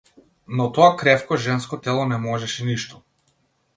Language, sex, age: Macedonian, male, 19-29